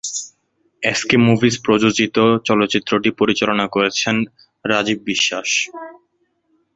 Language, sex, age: Bengali, male, 19-29